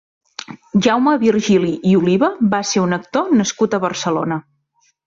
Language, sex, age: Catalan, female, 40-49